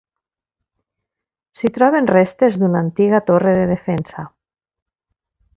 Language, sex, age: Catalan, female, 50-59